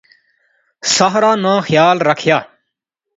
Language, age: Pahari-Potwari, 19-29